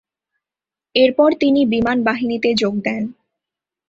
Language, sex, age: Bengali, female, 19-29